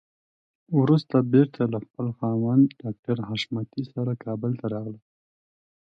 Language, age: Pashto, 19-29